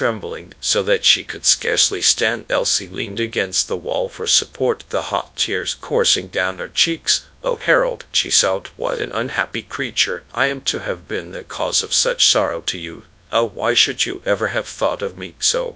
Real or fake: fake